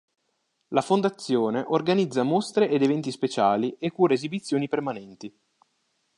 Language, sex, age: Italian, male, 19-29